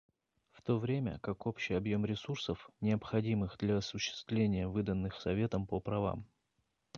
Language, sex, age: Russian, male, 40-49